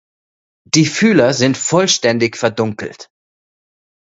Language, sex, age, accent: German, male, 30-39, Österreichisches Deutsch